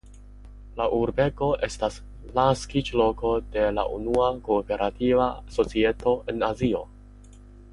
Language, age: Esperanto, under 19